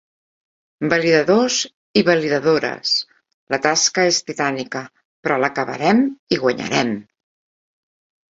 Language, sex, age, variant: Catalan, female, 50-59, Central